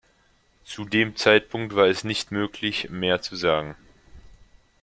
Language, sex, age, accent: German, male, 19-29, Deutschland Deutsch